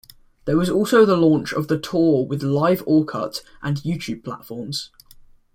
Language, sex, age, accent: English, male, under 19, England English